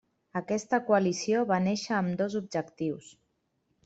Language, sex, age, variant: Catalan, female, 40-49, Central